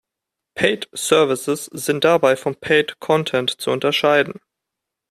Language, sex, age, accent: German, male, 30-39, Deutschland Deutsch